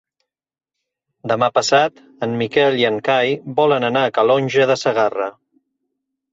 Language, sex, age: Catalan, male, 30-39